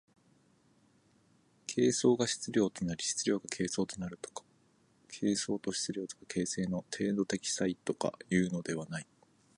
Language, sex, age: Japanese, male, 19-29